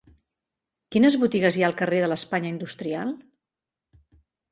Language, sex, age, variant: Catalan, female, 50-59, Central